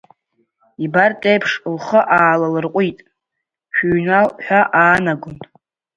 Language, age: Abkhazian, under 19